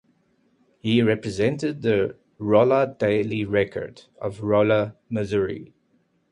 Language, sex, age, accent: English, male, 30-39, Southern African (South Africa, Zimbabwe, Namibia)